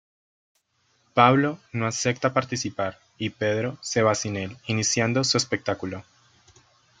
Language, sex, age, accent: Spanish, male, 19-29, Andino-Pacífico: Colombia, Perú, Ecuador, oeste de Bolivia y Venezuela andina